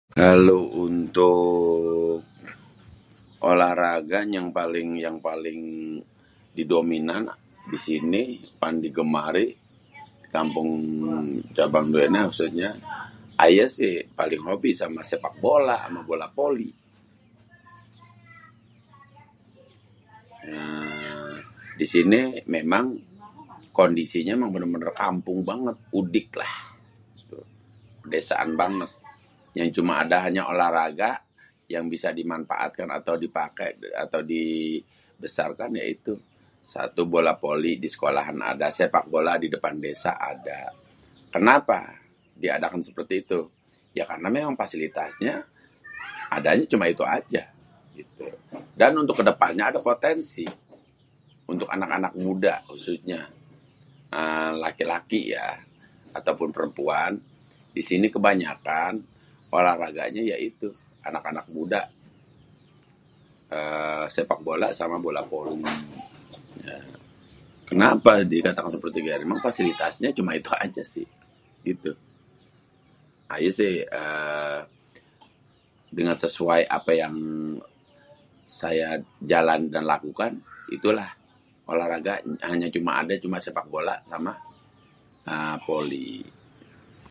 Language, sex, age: Betawi, male, 40-49